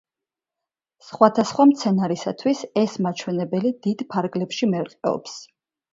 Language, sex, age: Georgian, female, 30-39